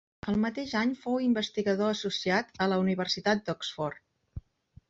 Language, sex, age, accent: Catalan, female, 50-59, Empordanès